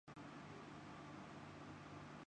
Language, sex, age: Urdu, male, 19-29